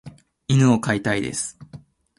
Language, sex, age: Japanese, male, 19-29